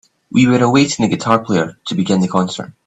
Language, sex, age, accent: English, male, 19-29, Scottish English